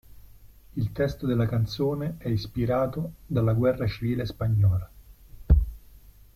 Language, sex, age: Italian, male, 30-39